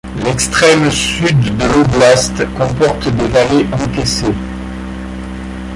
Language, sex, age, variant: French, male, 60-69, Français de métropole